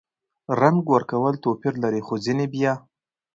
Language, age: Pashto, 19-29